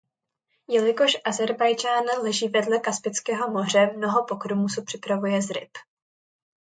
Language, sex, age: Czech, female, under 19